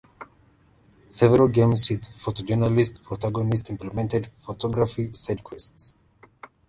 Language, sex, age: English, male, 19-29